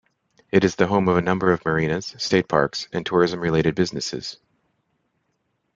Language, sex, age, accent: English, male, 30-39, United States English